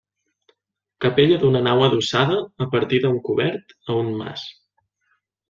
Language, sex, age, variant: Catalan, male, 19-29, Central